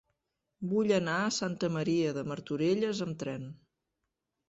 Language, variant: Catalan, Central